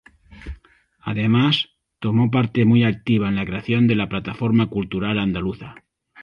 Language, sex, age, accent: Spanish, male, 40-49, España: Sur peninsular (Andalucia, Extremadura, Murcia)